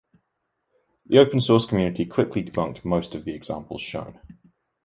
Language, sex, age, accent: English, male, 19-29, England English